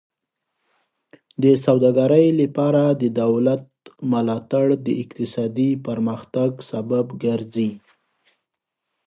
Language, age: Pashto, 19-29